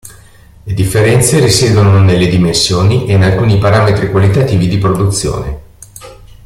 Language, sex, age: Italian, male, 50-59